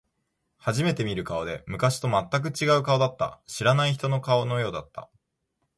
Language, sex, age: Japanese, male, 19-29